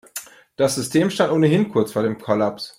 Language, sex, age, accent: German, male, 30-39, Deutschland Deutsch